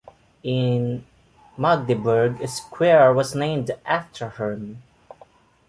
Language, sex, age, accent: English, male, 19-29, Filipino